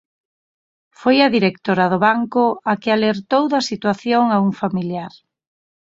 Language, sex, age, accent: Galician, female, 30-39, Normativo (estándar)